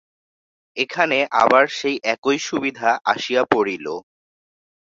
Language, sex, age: Bengali, male, under 19